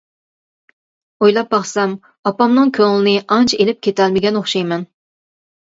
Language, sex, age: Uyghur, female, 40-49